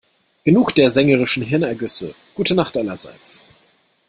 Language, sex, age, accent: German, male, 19-29, Deutschland Deutsch